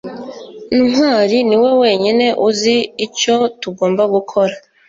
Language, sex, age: Kinyarwanda, female, 19-29